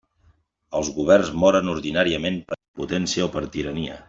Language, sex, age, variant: Catalan, male, 40-49, Central